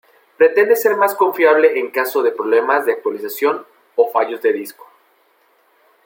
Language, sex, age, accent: Spanish, male, 19-29, México